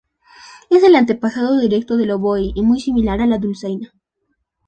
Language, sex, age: Spanish, female, 19-29